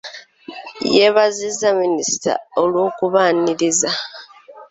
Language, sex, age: Ganda, female, 19-29